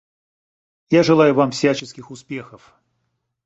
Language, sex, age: Russian, male, 40-49